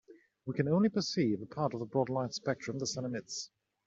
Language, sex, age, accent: English, male, 19-29, England English